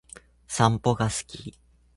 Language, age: Japanese, 19-29